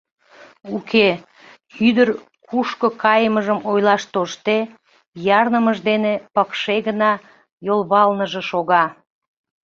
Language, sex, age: Mari, female, 40-49